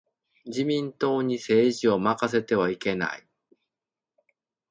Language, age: Japanese, 40-49